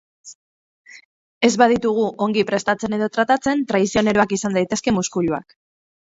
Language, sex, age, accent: Basque, female, 30-39, Mendebalekoa (Araba, Bizkaia, Gipuzkoako mendebaleko herri batzuk)